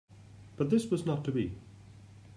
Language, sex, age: English, male, 30-39